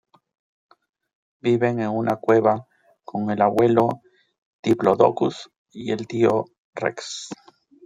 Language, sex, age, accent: Spanish, male, 40-49, Andino-Pacífico: Colombia, Perú, Ecuador, oeste de Bolivia y Venezuela andina